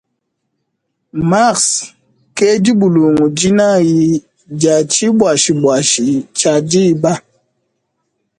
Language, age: Luba-Lulua, 30-39